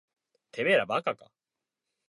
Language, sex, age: Japanese, male, 19-29